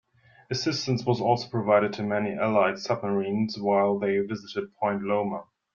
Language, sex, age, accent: English, male, 30-39, United States English